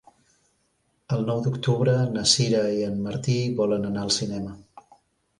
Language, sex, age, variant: Catalan, male, 40-49, Central